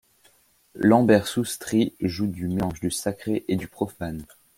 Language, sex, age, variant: French, male, under 19, Français de métropole